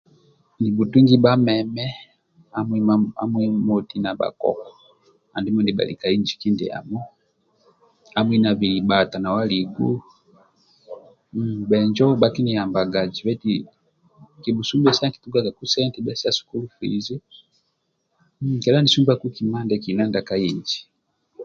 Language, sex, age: Amba (Uganda), male, 30-39